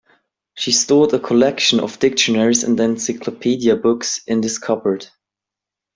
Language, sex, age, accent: English, male, 19-29, England English